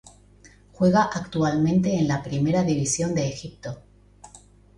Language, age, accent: Spanish, 40-49, España: Centro-Sur peninsular (Madrid, Toledo, Castilla-La Mancha)